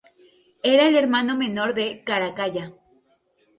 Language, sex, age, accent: Spanish, female, 19-29, México